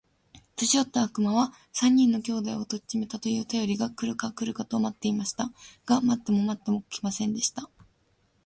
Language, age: Japanese, 19-29